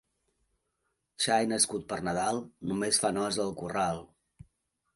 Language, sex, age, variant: Catalan, male, 50-59, Central